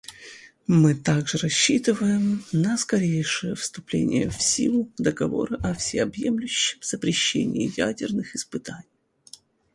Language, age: Russian, 30-39